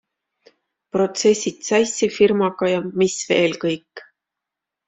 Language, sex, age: Estonian, female, 50-59